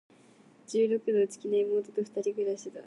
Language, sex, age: Japanese, female, 19-29